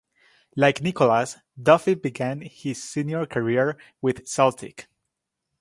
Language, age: English, 19-29